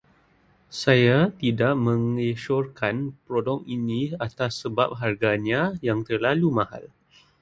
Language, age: Malay, 19-29